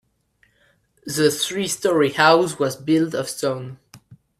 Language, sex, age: English, male, 19-29